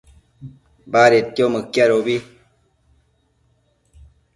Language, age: Matsés, 19-29